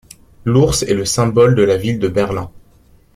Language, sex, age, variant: French, male, 19-29, Français de métropole